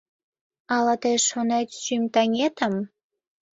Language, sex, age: Mari, female, 19-29